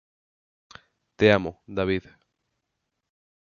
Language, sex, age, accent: Spanish, male, 19-29, España: Islas Canarias